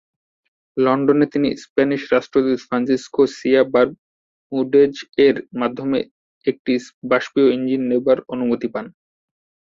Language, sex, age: Bengali, male, 19-29